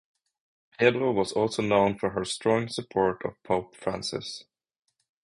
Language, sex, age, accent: English, male, 19-29, United States English; England English